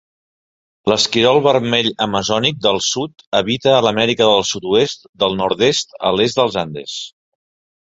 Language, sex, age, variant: Catalan, male, 40-49, Central